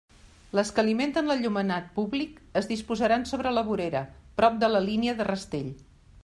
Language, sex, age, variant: Catalan, female, 60-69, Central